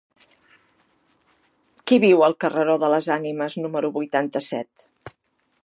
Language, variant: Catalan, Central